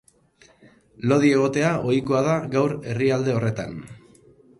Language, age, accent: Basque, 40-49, Erdialdekoa edo Nafarra (Gipuzkoa, Nafarroa)